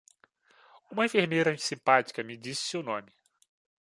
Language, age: Portuguese, 19-29